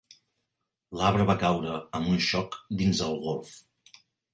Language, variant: Catalan, Central